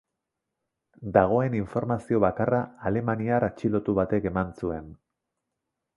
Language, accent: Basque, Erdialdekoa edo Nafarra (Gipuzkoa, Nafarroa)